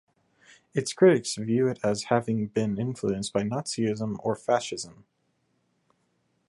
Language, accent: English, United States English